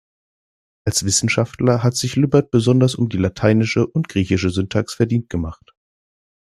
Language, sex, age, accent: German, male, 19-29, Deutschland Deutsch